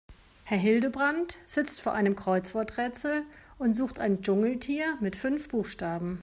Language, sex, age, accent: German, male, 50-59, Deutschland Deutsch